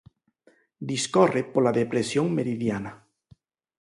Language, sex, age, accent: Galician, male, 40-49, Normativo (estándar)